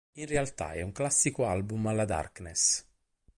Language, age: Italian, 30-39